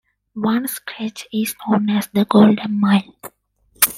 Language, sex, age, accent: English, female, 19-29, India and South Asia (India, Pakistan, Sri Lanka)